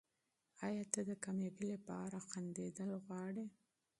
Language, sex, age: Pashto, female, 30-39